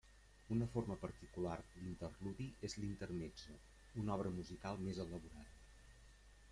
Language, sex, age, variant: Catalan, male, 50-59, Central